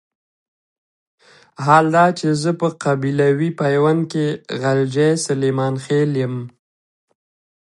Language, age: Pashto, 19-29